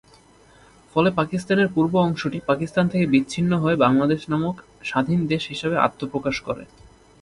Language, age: Bengali, 19-29